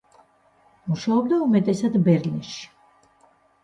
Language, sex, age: Georgian, female, 40-49